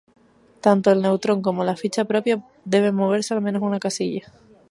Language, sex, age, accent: Spanish, female, 19-29, España: Islas Canarias